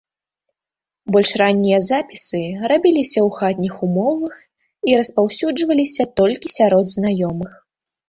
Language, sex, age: Belarusian, female, under 19